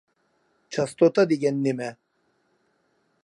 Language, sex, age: Uyghur, male, 30-39